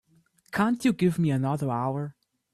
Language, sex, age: English, male, 19-29